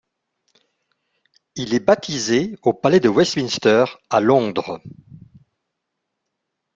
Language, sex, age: French, male, 50-59